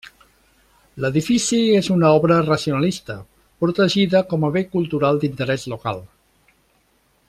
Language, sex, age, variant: Catalan, male, 60-69, Central